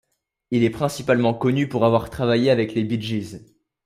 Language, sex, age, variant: French, male, under 19, Français de métropole